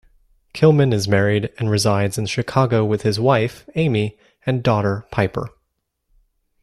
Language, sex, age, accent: English, male, 19-29, United States English